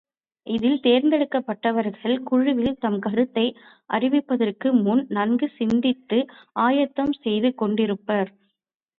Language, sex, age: Tamil, female, 19-29